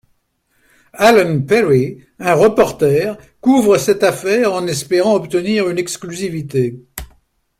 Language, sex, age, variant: French, male, 70-79, Français de métropole